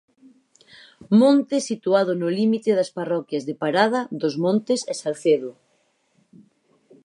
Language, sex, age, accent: Galician, female, 30-39, Normativo (estándar)